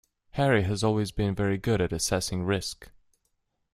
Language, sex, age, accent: English, male, 30-39, United States English